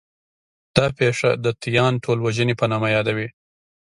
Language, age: Pashto, 19-29